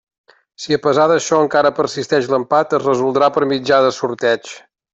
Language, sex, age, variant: Catalan, male, 30-39, Central